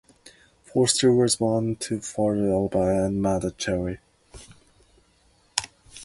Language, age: English, 19-29